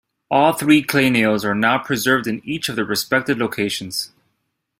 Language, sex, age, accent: English, male, 30-39, United States English